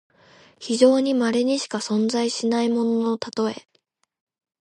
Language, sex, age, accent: Japanese, female, 19-29, 標準語